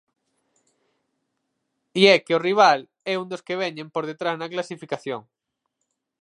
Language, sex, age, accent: Galician, male, 19-29, Central (gheada)